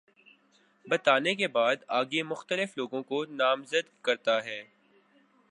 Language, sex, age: Urdu, male, 19-29